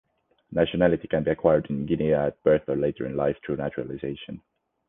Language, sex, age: English, male, 19-29